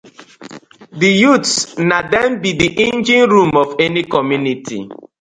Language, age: Nigerian Pidgin, 30-39